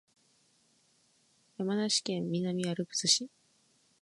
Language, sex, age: Japanese, female, 19-29